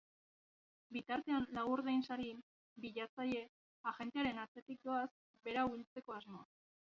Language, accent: Basque, Erdialdekoa edo Nafarra (Gipuzkoa, Nafarroa)